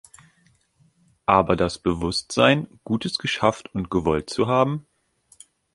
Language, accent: German, Deutschland Deutsch